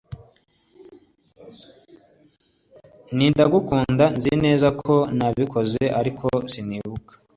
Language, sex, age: Kinyarwanda, male, 30-39